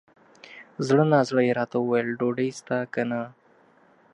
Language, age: Pashto, 19-29